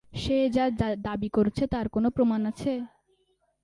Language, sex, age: Bengali, male, under 19